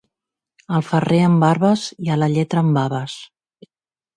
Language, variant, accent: Catalan, Central, central